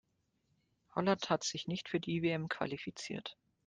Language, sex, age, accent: German, male, under 19, Deutschland Deutsch